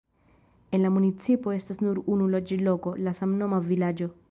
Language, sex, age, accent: Esperanto, female, under 19, Internacia